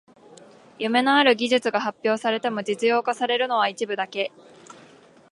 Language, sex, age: Japanese, female, 19-29